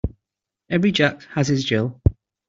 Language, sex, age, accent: English, male, 30-39, England English